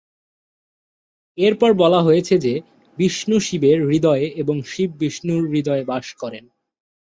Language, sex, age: Bengali, male, under 19